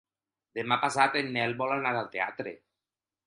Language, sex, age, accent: Catalan, male, 40-49, valencià